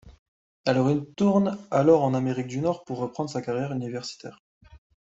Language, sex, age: French, male, 30-39